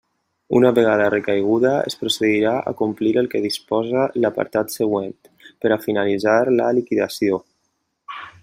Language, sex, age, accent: Catalan, male, 19-29, valencià